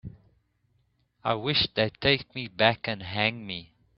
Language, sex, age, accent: English, male, 30-39, Southern African (South Africa, Zimbabwe, Namibia)